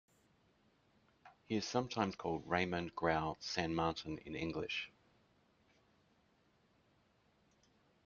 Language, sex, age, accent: English, male, 40-49, Australian English